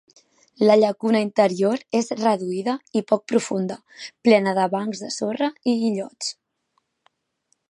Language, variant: Catalan, Central